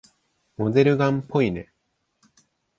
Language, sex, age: Japanese, male, 19-29